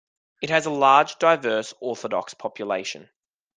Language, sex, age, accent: English, male, 19-29, Australian English